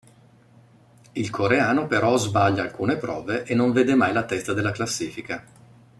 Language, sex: Italian, male